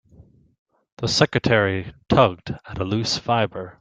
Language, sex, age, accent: English, male, 19-29, United States English